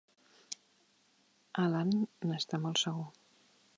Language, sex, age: Catalan, female, 40-49